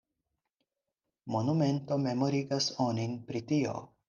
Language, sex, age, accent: Esperanto, male, 19-29, Internacia